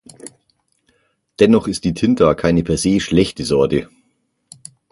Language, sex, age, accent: German, male, 40-49, Deutschland Deutsch; Österreichisches Deutsch